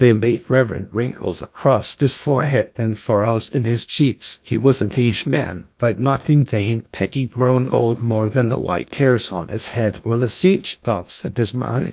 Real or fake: fake